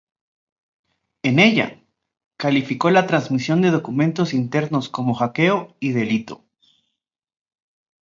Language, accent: Spanish, México